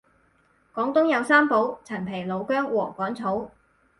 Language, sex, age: Cantonese, female, 30-39